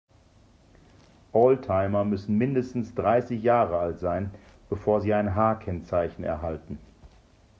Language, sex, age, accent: German, male, 40-49, Deutschland Deutsch